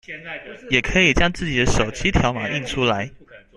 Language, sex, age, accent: Chinese, male, 19-29, 出生地：新北市